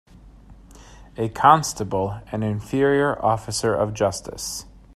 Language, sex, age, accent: English, male, 30-39, United States English